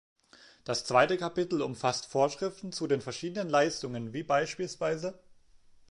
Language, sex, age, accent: German, male, 19-29, Deutschland Deutsch